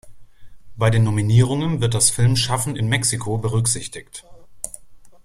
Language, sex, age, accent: German, male, 30-39, Deutschland Deutsch